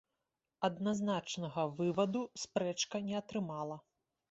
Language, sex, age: Belarusian, female, 30-39